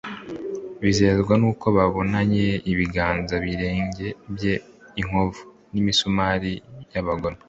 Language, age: Kinyarwanda, 19-29